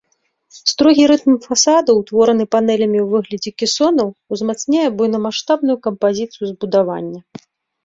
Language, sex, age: Belarusian, female, 40-49